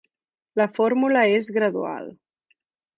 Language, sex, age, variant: Catalan, female, 19-29, Central